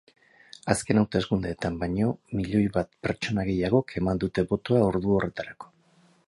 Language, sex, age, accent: Basque, male, 50-59, Erdialdekoa edo Nafarra (Gipuzkoa, Nafarroa)